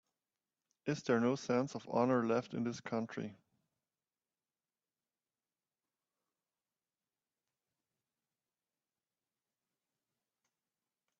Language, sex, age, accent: English, male, 30-39, United States English